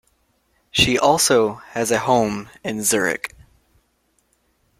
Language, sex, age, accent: English, male, 19-29, United States English